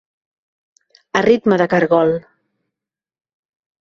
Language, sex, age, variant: Catalan, female, 30-39, Central